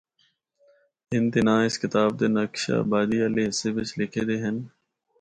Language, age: Northern Hindko, 30-39